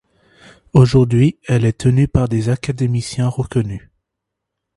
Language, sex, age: French, male, 19-29